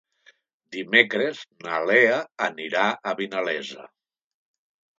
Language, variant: Catalan, Nord-Occidental